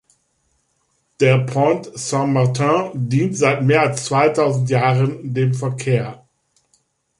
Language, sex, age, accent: German, male, 50-59, Deutschland Deutsch